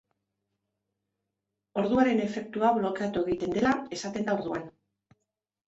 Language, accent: Basque, Mendebalekoa (Araba, Bizkaia, Gipuzkoako mendebaleko herri batzuk)